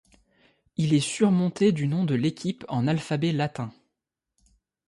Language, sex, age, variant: French, male, 19-29, Français de métropole